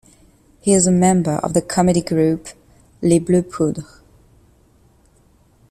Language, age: English, 19-29